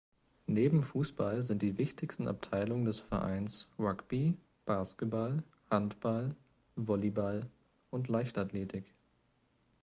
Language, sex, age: German, male, 19-29